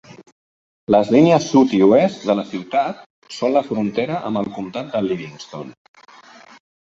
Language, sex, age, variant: Catalan, male, 50-59, Central